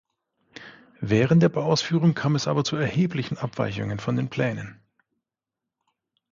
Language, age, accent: German, 40-49, Deutschland Deutsch